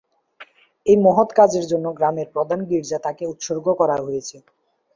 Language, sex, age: Bengali, male, under 19